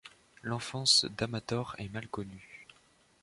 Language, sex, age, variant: French, male, 19-29, Français de métropole